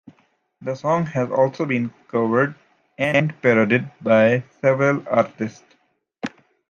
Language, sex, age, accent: English, male, 19-29, United States English